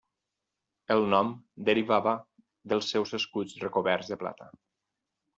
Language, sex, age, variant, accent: Catalan, male, 40-49, Valencià septentrional, valencià